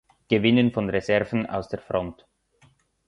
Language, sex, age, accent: German, male, 19-29, Schweizerdeutsch